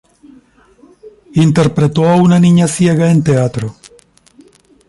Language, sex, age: Spanish, male, 50-59